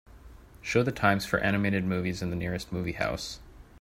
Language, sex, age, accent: English, male, under 19, United States English